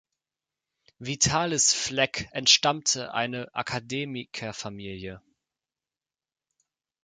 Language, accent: German, Deutschland Deutsch